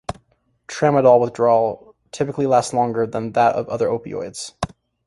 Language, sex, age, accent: English, male, 19-29, United States English